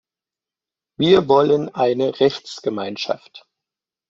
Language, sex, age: German, male, 30-39